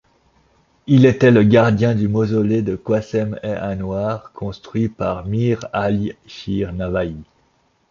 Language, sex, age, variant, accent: French, male, 30-39, Français d'Europe, Français de Suisse